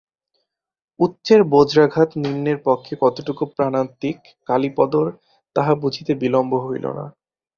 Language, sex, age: Bengali, male, 19-29